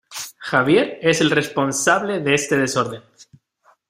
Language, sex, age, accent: Spanish, male, 19-29, España: Norte peninsular (Asturias, Castilla y León, Cantabria, País Vasco, Navarra, Aragón, La Rioja, Guadalajara, Cuenca)